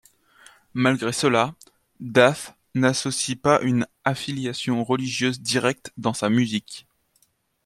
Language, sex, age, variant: French, male, 19-29, Français de métropole